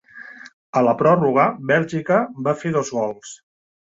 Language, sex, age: Catalan, male, 50-59